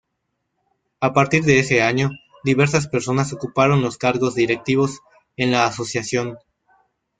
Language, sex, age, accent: Spanish, male, 19-29, México